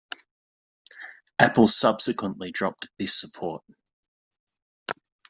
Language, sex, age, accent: English, male, 40-49, Australian English